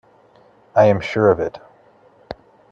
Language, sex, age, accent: English, male, 30-39, United States English